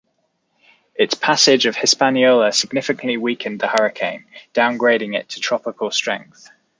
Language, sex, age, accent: English, male, 30-39, England English